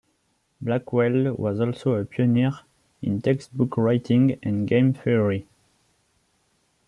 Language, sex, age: English, male, 19-29